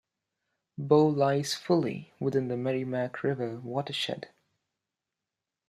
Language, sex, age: English, male, under 19